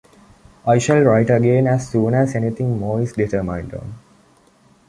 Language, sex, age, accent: English, male, under 19, England English